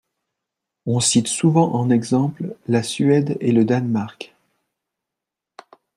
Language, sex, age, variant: French, male, 40-49, Français de métropole